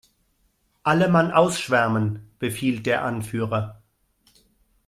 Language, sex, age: German, male, 50-59